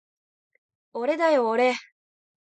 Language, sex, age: Japanese, female, 19-29